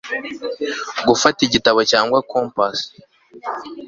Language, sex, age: Kinyarwanda, male, 19-29